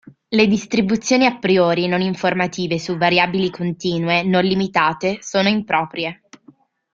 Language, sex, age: Italian, female, 19-29